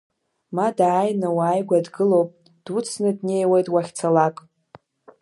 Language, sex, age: Abkhazian, female, under 19